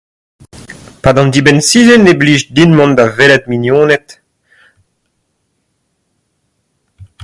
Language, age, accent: Breton, 30-39, Kerneveg; Leoneg